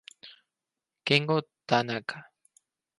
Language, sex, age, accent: Spanish, male, 19-29, Rioplatense: Argentina, Uruguay, este de Bolivia, Paraguay